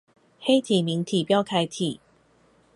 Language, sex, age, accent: Chinese, female, 40-49, 出生地：臺北市